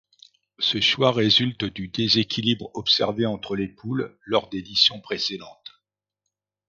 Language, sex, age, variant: French, male, 50-59, Français de métropole